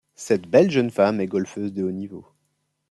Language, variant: French, Français de métropole